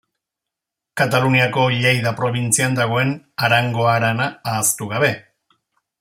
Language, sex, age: Basque, male, 50-59